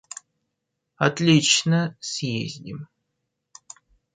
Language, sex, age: Russian, male, 19-29